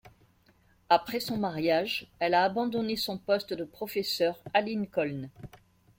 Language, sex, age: French, female, 60-69